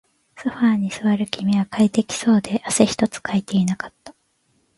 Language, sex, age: Japanese, female, 19-29